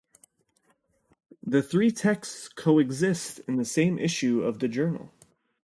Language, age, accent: English, 19-29, United States English